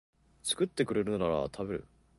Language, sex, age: Japanese, male, under 19